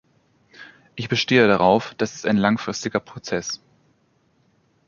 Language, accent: German, Deutschland Deutsch